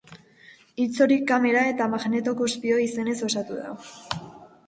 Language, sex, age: Basque, female, under 19